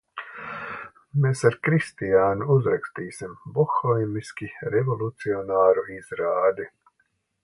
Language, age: Latvian, 50-59